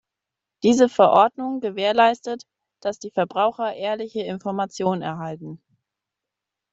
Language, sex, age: German, female, 19-29